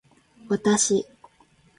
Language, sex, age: Japanese, female, 19-29